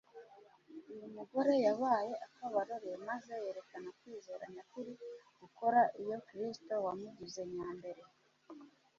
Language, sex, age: Kinyarwanda, female, 30-39